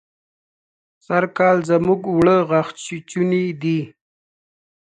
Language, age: Pashto, 30-39